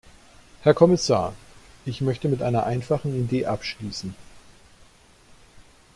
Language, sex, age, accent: German, male, 40-49, Deutschland Deutsch